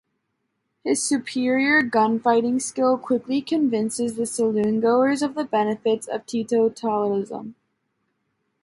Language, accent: English, United States English